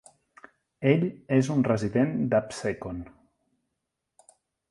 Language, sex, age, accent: Catalan, male, 40-49, central; nord-occidental